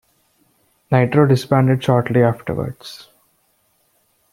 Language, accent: English, India and South Asia (India, Pakistan, Sri Lanka)